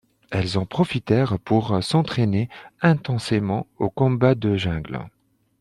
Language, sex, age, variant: French, male, 30-39, Français de métropole